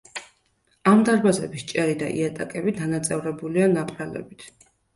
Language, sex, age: Georgian, female, 19-29